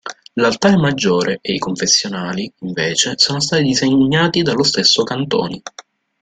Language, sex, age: Italian, male, 19-29